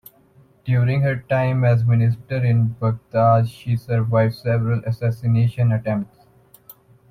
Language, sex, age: English, male, 19-29